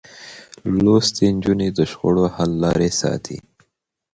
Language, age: Pashto, 30-39